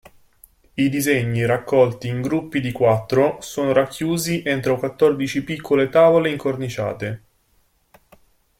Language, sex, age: Italian, male, 19-29